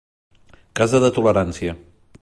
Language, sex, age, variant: Catalan, male, 30-39, Central